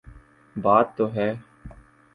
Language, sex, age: Urdu, male, 19-29